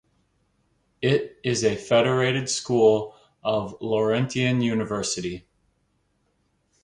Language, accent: English, United States English